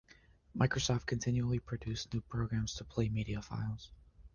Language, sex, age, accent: English, male, under 19, United States English